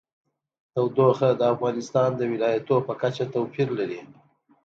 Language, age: Pashto, 30-39